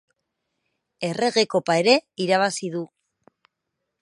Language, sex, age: Basque, female, 40-49